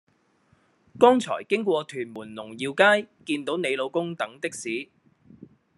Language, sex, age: Cantonese, male, 30-39